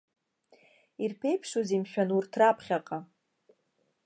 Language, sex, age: Abkhazian, female, 30-39